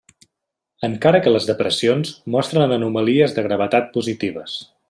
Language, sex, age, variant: Catalan, male, 19-29, Central